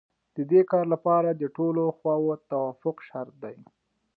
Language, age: Pashto, 19-29